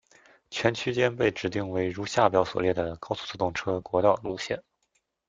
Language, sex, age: Chinese, male, 19-29